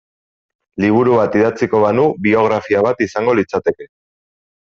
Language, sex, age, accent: Basque, male, 30-39, Erdialdekoa edo Nafarra (Gipuzkoa, Nafarroa)